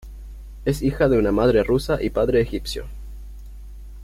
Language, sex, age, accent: Spanish, male, under 19, Chileno: Chile, Cuyo